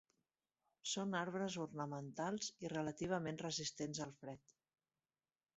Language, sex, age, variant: Catalan, female, 30-39, Central